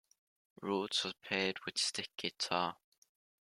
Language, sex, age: English, male, under 19